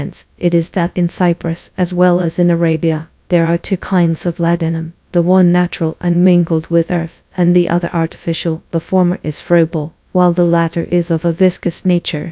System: TTS, GradTTS